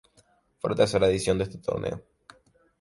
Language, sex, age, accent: Spanish, male, 19-29, España: Islas Canarias